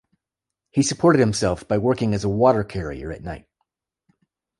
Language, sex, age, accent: English, male, 30-39, United States English